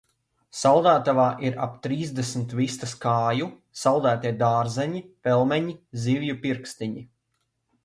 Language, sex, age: Latvian, male, 19-29